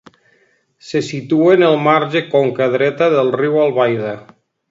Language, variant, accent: Catalan, Nord-Occidental, nord-occidental